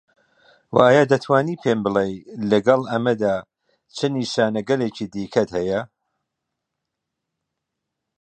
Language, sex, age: Central Kurdish, male, 50-59